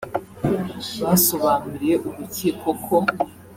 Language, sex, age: Kinyarwanda, female, under 19